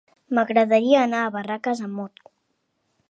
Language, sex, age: Catalan, male, 40-49